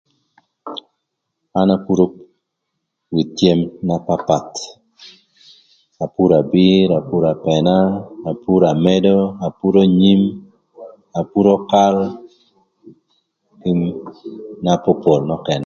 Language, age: Thur, 40-49